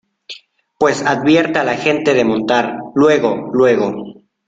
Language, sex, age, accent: Spanish, male, 19-29, México